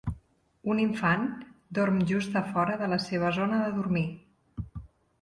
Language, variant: Catalan, Central